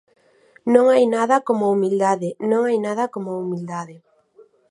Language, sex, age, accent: Galician, female, 30-39, Atlántico (seseo e gheada)